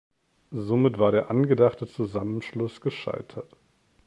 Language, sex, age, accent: German, male, 30-39, Deutschland Deutsch